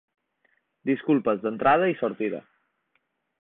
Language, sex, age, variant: Catalan, male, 19-29, Balear